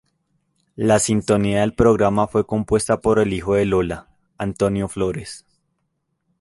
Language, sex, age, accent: Spanish, male, 19-29, Andino-Pacífico: Colombia, Perú, Ecuador, oeste de Bolivia y Venezuela andina